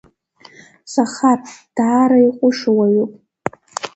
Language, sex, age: Abkhazian, female, under 19